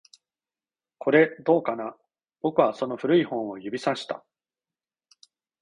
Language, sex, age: Japanese, male, 40-49